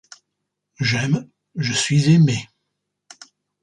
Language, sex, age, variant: French, male, 50-59, Français d'Europe